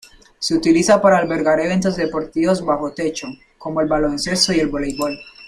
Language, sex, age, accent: Spanish, male, under 19, Andino-Pacífico: Colombia, Perú, Ecuador, oeste de Bolivia y Venezuela andina